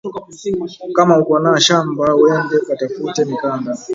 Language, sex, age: Swahili, male, 19-29